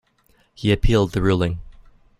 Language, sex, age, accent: English, male, 19-29, Canadian English